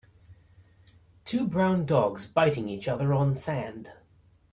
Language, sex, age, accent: English, male, 30-39, United States English